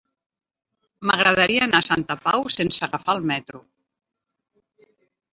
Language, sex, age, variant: Catalan, male, 60-69, Septentrional